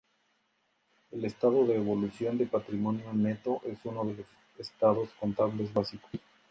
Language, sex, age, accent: Spanish, male, 40-49, México